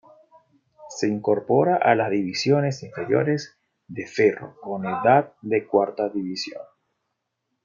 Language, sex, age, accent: Spanish, male, 40-49, Caribe: Cuba, Venezuela, Puerto Rico, República Dominicana, Panamá, Colombia caribeña, México caribeño, Costa del golfo de México